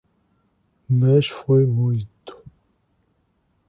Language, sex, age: Portuguese, male, 40-49